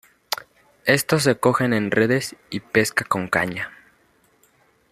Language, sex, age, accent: Spanish, male, under 19, México